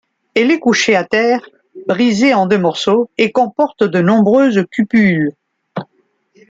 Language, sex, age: French, female, 50-59